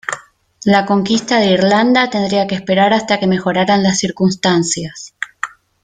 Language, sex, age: Spanish, female, 19-29